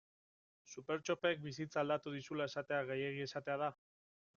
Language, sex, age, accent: Basque, male, 30-39, Erdialdekoa edo Nafarra (Gipuzkoa, Nafarroa)